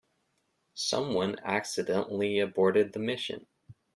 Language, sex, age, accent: English, male, 19-29, United States English